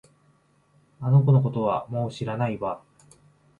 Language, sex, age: Japanese, male, 19-29